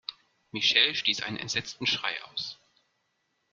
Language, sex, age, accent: German, male, 30-39, Deutschland Deutsch